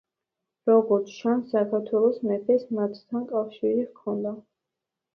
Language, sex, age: Georgian, female, under 19